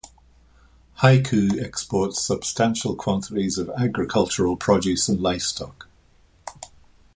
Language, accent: English, Irish English